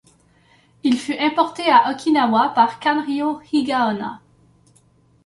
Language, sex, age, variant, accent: French, female, 19-29, Français d'Amérique du Nord, Français du Canada